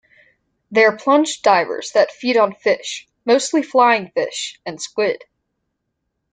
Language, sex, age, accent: English, female, under 19, United States English